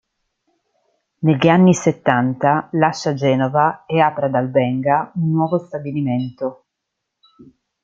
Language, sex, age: Italian, female, 30-39